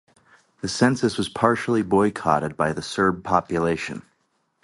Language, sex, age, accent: English, male, 30-39, United States English